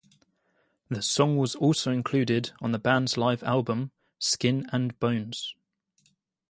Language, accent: English, England English